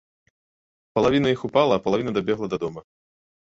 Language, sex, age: Belarusian, male, 30-39